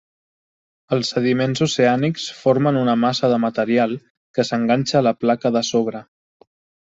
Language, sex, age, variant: Catalan, male, 19-29, Septentrional